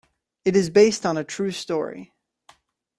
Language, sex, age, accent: English, male, 19-29, United States English